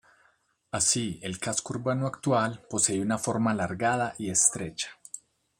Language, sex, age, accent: Spanish, male, 19-29, Caribe: Cuba, Venezuela, Puerto Rico, República Dominicana, Panamá, Colombia caribeña, México caribeño, Costa del golfo de México